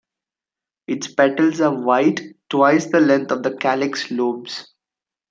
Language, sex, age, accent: English, male, 19-29, India and South Asia (India, Pakistan, Sri Lanka)